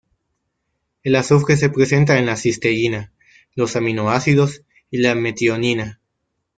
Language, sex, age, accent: Spanish, male, 19-29, México